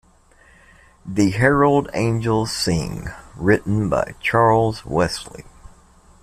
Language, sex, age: English, male, 50-59